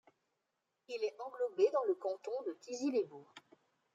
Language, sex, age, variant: French, female, 40-49, Français de métropole